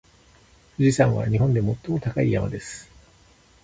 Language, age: Japanese, 60-69